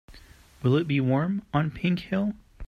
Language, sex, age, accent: English, male, 30-39, United States English